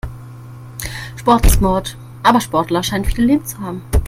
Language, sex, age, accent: German, female, 19-29, Deutschland Deutsch